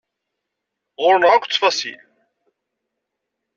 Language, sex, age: Kabyle, male, 40-49